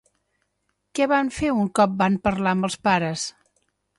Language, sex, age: Catalan, female, 50-59